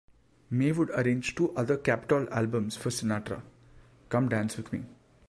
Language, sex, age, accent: English, male, 19-29, India and South Asia (India, Pakistan, Sri Lanka)